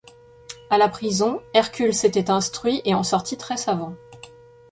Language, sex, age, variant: French, female, 30-39, Français de métropole